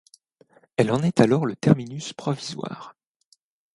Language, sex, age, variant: French, male, 19-29, Français de métropole